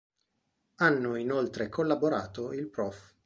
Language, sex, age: Italian, male, 40-49